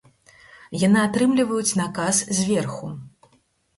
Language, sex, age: Belarusian, female, 30-39